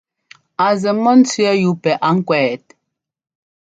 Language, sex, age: Ngomba, female, 30-39